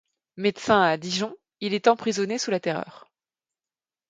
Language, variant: French, Français de métropole